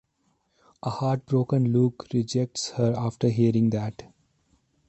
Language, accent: English, India and South Asia (India, Pakistan, Sri Lanka)